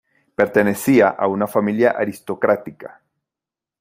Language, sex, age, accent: Spanish, male, 40-49, Caribe: Cuba, Venezuela, Puerto Rico, República Dominicana, Panamá, Colombia caribeña, México caribeño, Costa del golfo de México